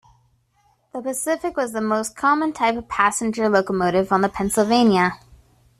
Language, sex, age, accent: English, female, 19-29, United States English